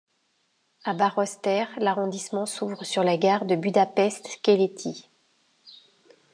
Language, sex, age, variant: French, female, 50-59, Français de métropole